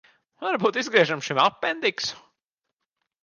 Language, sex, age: Latvian, male, 30-39